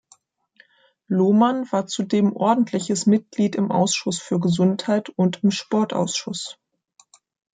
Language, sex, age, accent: German, female, 30-39, Deutschland Deutsch